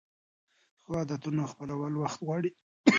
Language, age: Pashto, 30-39